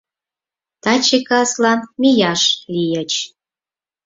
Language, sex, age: Mari, female, 40-49